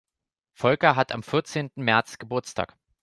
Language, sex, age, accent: German, male, 19-29, Deutschland Deutsch